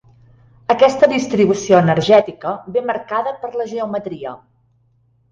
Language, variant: Catalan, Central